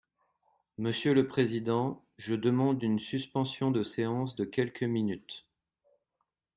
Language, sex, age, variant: French, male, 30-39, Français de métropole